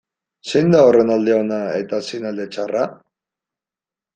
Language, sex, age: Basque, male, 19-29